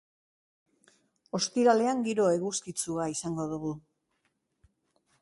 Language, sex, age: Basque, female, 60-69